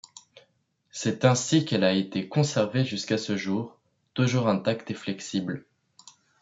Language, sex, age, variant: French, male, under 19, Français de métropole